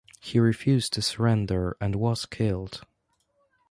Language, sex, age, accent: English, male, 19-29, England English